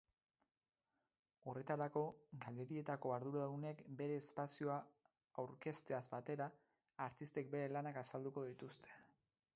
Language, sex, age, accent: Basque, male, 30-39, Mendebalekoa (Araba, Bizkaia, Gipuzkoako mendebaleko herri batzuk)